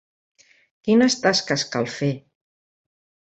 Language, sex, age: Catalan, female, 60-69